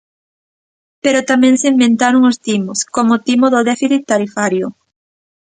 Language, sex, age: Galician, female, 19-29